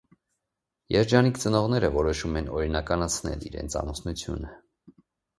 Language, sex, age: Armenian, male, 30-39